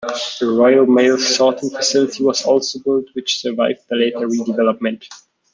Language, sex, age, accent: English, male, 19-29, United States English